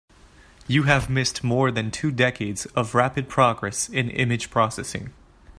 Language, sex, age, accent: English, male, 19-29, Canadian English